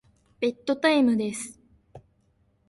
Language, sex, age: Japanese, female, under 19